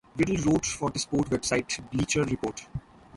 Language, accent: English, India and South Asia (India, Pakistan, Sri Lanka)